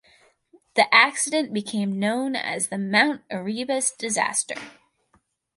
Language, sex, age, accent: English, female, under 19, United States English